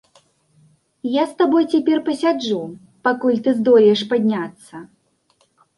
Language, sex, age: Belarusian, female, 19-29